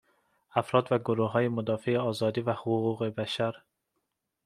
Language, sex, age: Persian, male, 19-29